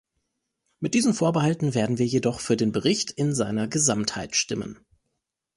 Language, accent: German, Deutschland Deutsch